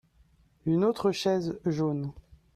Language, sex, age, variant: French, male, 30-39, Français de métropole